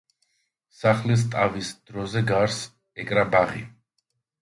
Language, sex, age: Georgian, male, 30-39